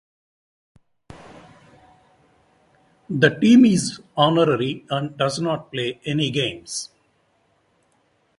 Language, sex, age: English, male, 19-29